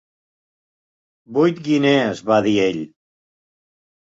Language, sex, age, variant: Catalan, male, 70-79, Central